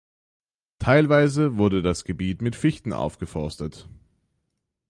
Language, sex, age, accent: German, male, under 19, Deutschland Deutsch; Österreichisches Deutsch